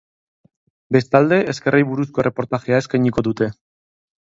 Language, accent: Basque, Mendebalekoa (Araba, Bizkaia, Gipuzkoako mendebaleko herri batzuk)